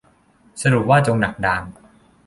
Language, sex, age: Thai, male, 19-29